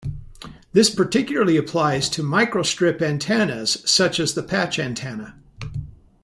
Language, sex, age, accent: English, male, 60-69, United States English